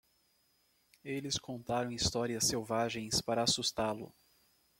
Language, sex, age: Portuguese, male, 30-39